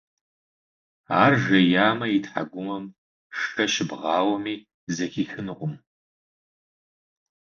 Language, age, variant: Kabardian, 30-39, Адыгэбзэ (Къэбэрдей, Кирил, псоми зэдай)